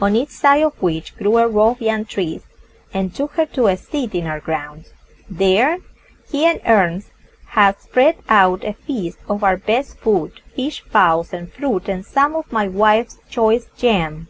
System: none